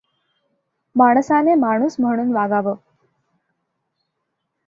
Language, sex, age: Marathi, female, under 19